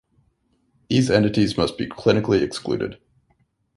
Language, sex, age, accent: English, male, 30-39, Canadian English